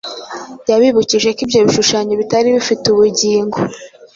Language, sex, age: Kinyarwanda, female, 19-29